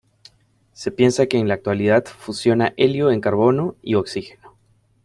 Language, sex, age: Spanish, male, 30-39